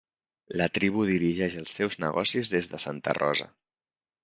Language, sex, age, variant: Catalan, male, 30-39, Central